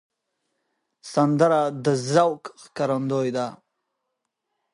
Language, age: Pashto, 19-29